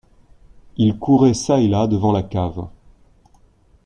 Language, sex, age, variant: French, male, 40-49, Français de métropole